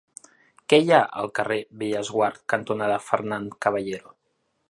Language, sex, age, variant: Catalan, male, 30-39, Central